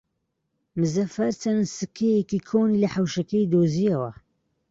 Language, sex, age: Central Kurdish, female, 30-39